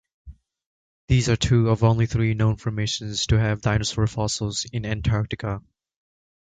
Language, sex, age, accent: English, male, 19-29, United States English